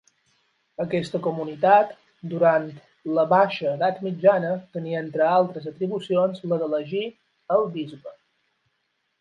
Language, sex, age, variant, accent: Catalan, male, 30-39, Balear, mallorquí